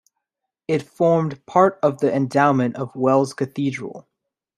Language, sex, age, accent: English, male, 19-29, United States English